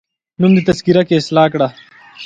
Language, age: Pashto, 19-29